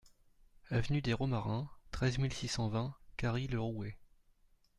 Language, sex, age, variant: French, male, 40-49, Français de métropole